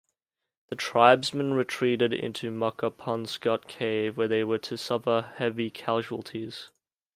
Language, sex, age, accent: English, male, 19-29, Australian English